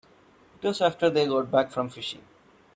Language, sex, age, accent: English, male, 19-29, India and South Asia (India, Pakistan, Sri Lanka)